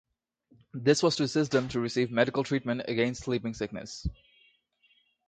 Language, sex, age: English, male, 19-29